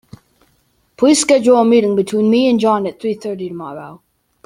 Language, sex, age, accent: English, male, under 19, United States English